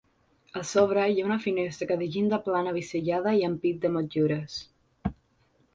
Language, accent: Catalan, aprenent (recent, des del castellà)